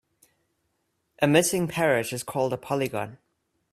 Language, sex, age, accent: English, male, 19-29, Southern African (South Africa, Zimbabwe, Namibia)